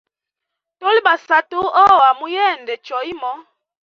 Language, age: Hemba, 30-39